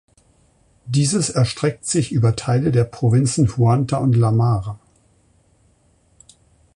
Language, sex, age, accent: German, male, 60-69, Deutschland Deutsch